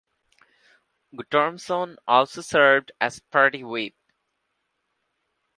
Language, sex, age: English, male, 19-29